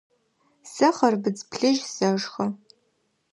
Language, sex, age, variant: Adyghe, female, 19-29, Адыгабзэ (Кирил, пстэумэ зэдыряе)